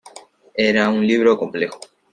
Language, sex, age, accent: Spanish, male, under 19, Andino-Pacífico: Colombia, Perú, Ecuador, oeste de Bolivia y Venezuela andina